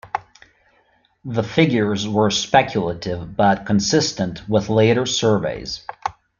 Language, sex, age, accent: English, male, 40-49, United States English